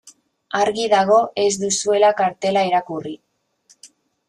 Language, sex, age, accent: Basque, female, 30-39, Mendebalekoa (Araba, Bizkaia, Gipuzkoako mendebaleko herri batzuk)